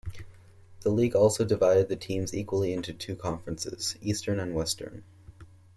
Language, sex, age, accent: English, male, 19-29, United States English